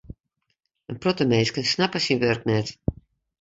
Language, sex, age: Western Frisian, female, 50-59